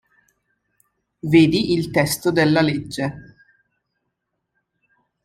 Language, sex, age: Italian, female, 19-29